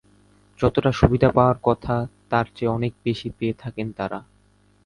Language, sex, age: Bengali, male, 19-29